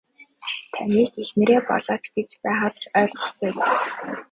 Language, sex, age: Mongolian, female, 19-29